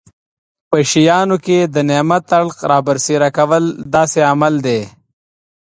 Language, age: Pashto, 19-29